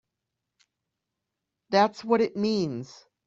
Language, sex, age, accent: English, male, 19-29, United States English